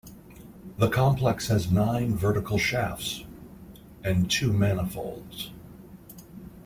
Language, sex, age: English, male, 50-59